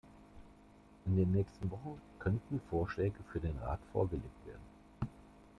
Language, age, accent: German, 50-59, Deutschland Deutsch